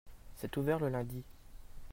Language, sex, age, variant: French, male, under 19, Français de métropole